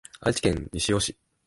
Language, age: Japanese, 19-29